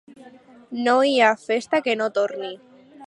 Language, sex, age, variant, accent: Catalan, female, under 19, Alacantí, valencià